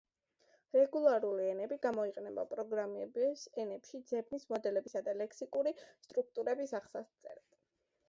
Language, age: Georgian, under 19